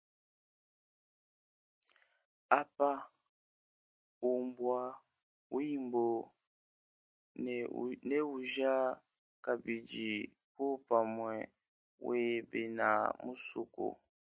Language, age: Luba-Lulua, 19-29